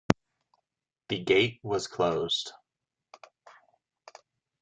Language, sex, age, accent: English, male, 19-29, United States English